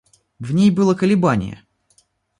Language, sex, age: Russian, male, under 19